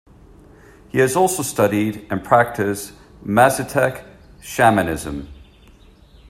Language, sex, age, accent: English, male, 40-49, United States English